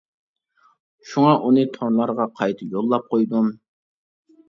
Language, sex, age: Uyghur, male, 19-29